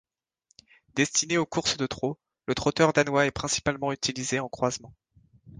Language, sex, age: French, male, 19-29